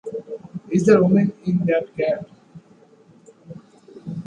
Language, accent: English, United States English